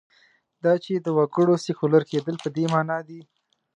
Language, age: Pashto, 19-29